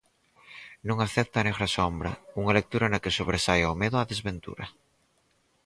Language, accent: Galician, Normativo (estándar)